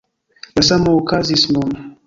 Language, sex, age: Esperanto, male, 19-29